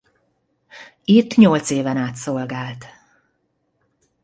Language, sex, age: Hungarian, female, 50-59